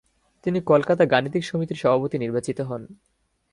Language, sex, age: Bengali, male, 19-29